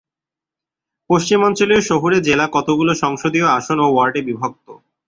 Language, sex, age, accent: Bengali, male, 19-29, Bangladeshi